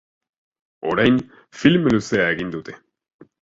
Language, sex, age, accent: Basque, male, 19-29, Erdialdekoa edo Nafarra (Gipuzkoa, Nafarroa)